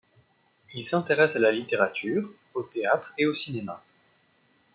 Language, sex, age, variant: French, male, 19-29, Français de métropole